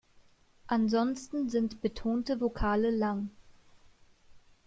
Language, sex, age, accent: German, female, 19-29, Deutschland Deutsch